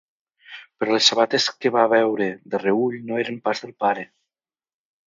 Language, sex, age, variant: Catalan, male, 40-49, Nord-Occidental